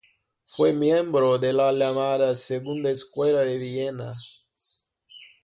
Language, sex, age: Spanish, male, 19-29